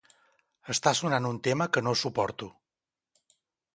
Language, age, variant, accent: Catalan, 50-59, Central, central